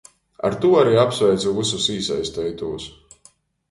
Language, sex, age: Latgalian, male, 19-29